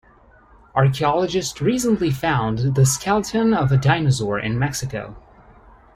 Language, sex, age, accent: English, male, 19-29, United States English